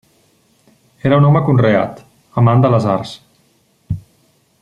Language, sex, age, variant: Catalan, male, 30-39, Central